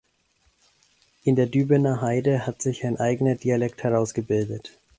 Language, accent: German, Deutschland Deutsch